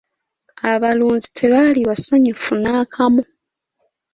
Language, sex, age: Ganda, female, 19-29